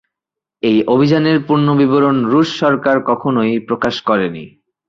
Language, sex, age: Bengali, male, 19-29